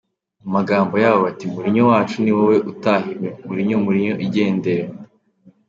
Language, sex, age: Kinyarwanda, male, under 19